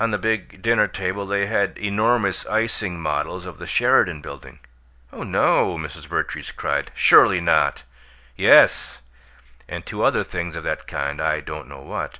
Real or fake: real